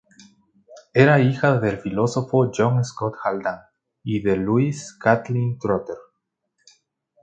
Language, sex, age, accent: Spanish, male, 19-29, América central